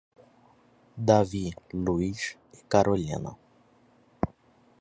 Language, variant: Portuguese, Portuguese (Brasil)